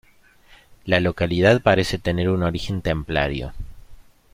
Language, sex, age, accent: Spanish, male, 30-39, Rioplatense: Argentina, Uruguay, este de Bolivia, Paraguay